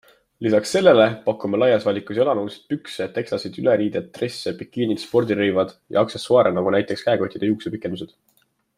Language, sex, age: Estonian, male, 19-29